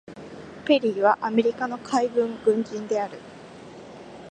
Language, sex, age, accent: Japanese, female, 19-29, 標準語